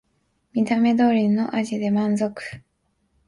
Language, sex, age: Japanese, female, 19-29